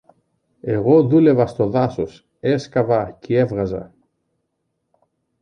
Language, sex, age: Greek, male, 40-49